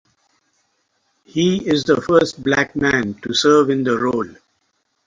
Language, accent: English, India and South Asia (India, Pakistan, Sri Lanka)